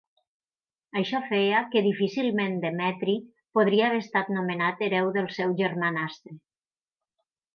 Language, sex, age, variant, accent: Catalan, female, 50-59, Nord-Occidental, Tortosí